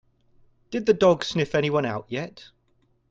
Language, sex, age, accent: English, male, 50-59, England English